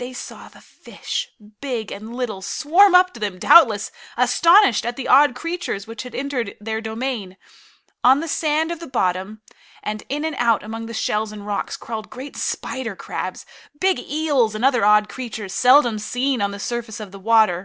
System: none